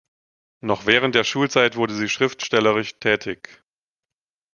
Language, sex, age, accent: German, male, 30-39, Deutschland Deutsch